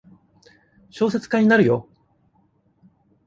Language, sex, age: Japanese, male, 40-49